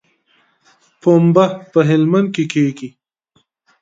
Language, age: Pashto, 30-39